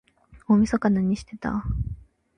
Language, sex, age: Japanese, female, 19-29